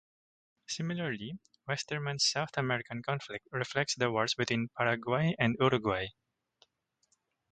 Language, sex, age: English, male, 19-29